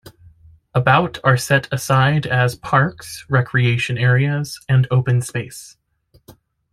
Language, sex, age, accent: English, male, 30-39, United States English